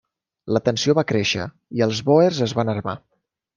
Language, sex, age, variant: Catalan, male, 30-39, Central